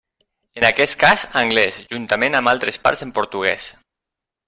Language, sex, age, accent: Catalan, male, 40-49, valencià